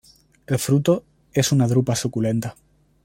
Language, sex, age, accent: Spanish, male, 19-29, España: Centro-Sur peninsular (Madrid, Toledo, Castilla-La Mancha)